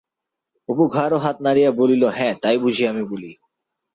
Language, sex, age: Bengali, male, 19-29